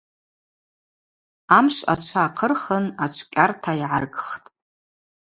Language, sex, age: Abaza, female, 40-49